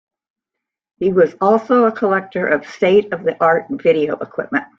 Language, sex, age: English, female, 60-69